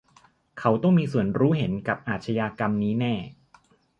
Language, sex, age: Thai, male, 40-49